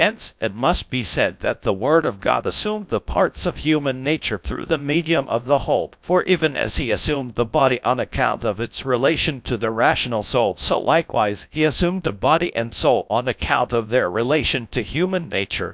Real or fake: fake